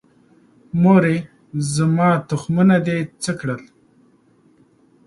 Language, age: Pashto, 40-49